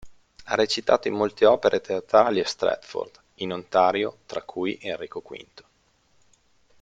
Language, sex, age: Italian, male, 30-39